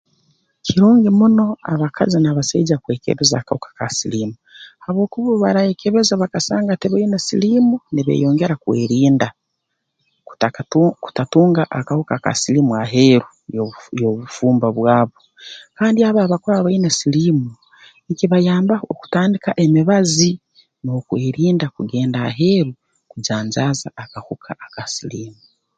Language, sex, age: Tooro, female, 40-49